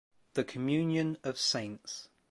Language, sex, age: English, male, 19-29